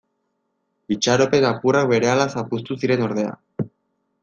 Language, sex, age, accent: Basque, male, 19-29, Erdialdekoa edo Nafarra (Gipuzkoa, Nafarroa)